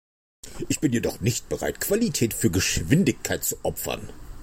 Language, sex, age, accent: German, male, 40-49, Deutschland Deutsch